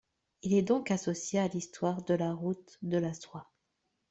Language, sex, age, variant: French, female, 30-39, Français de métropole